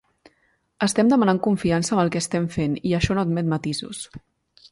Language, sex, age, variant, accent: Catalan, female, 19-29, Central, central